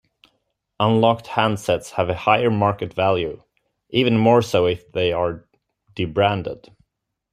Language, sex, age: English, male, 19-29